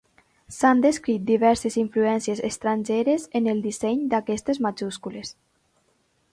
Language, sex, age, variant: Catalan, female, under 19, Valencià meridional